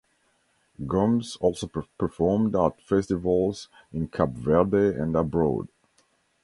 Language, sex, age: English, male, 19-29